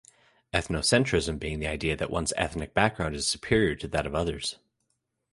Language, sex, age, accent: English, male, 30-39, Canadian English